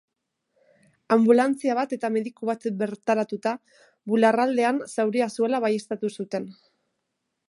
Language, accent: Basque, Mendebalekoa (Araba, Bizkaia, Gipuzkoako mendebaleko herri batzuk)